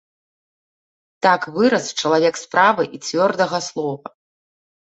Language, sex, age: Belarusian, female, 30-39